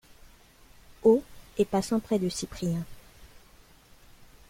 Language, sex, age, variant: French, female, 19-29, Français de métropole